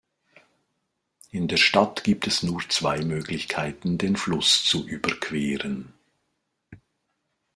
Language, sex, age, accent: German, male, 40-49, Schweizerdeutsch